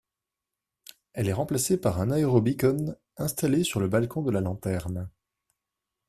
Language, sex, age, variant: French, male, 19-29, Français de métropole